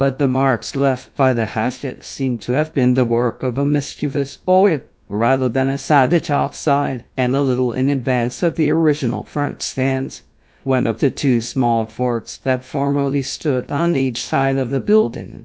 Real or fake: fake